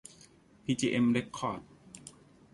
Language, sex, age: Thai, male, 30-39